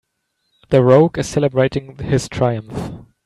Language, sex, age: English, male, 19-29